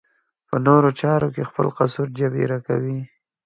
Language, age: Pashto, 19-29